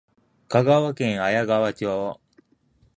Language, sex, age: Japanese, male, 19-29